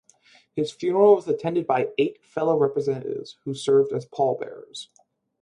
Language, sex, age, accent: English, male, 19-29, United States English